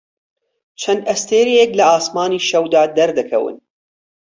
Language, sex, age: Central Kurdish, male, 30-39